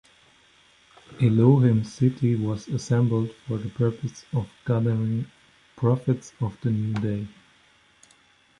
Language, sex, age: English, male, 30-39